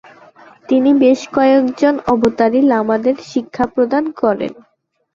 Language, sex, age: Bengali, female, 19-29